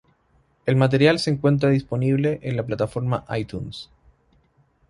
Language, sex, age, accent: Spanish, male, 19-29, Chileno: Chile, Cuyo